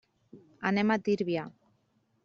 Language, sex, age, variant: Catalan, female, 40-49, Central